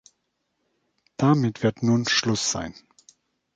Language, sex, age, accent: German, male, 40-49, Deutschland Deutsch